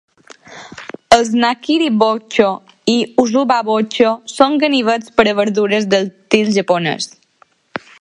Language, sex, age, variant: Catalan, female, under 19, Balear